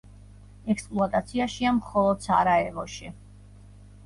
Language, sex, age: Georgian, female, 40-49